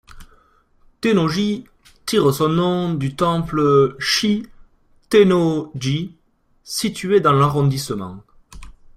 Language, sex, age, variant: French, male, 19-29, Français de métropole